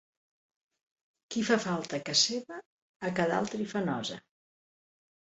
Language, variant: Catalan, Nord-Occidental